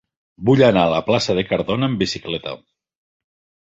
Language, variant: Catalan, Septentrional